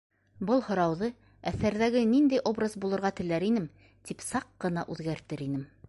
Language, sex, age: Bashkir, female, 30-39